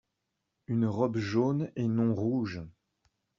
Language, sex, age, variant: French, male, 40-49, Français de métropole